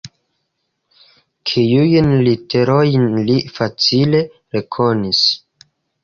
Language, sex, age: Esperanto, male, 19-29